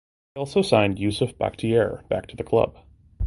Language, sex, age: English, male, 19-29